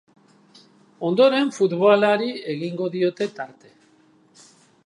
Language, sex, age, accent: Basque, male, 40-49, Mendebalekoa (Araba, Bizkaia, Gipuzkoako mendebaleko herri batzuk)